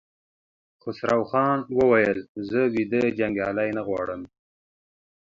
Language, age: Pashto, 30-39